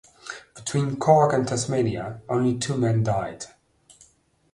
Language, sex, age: English, male, 40-49